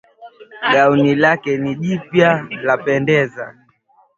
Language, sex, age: Swahili, male, 19-29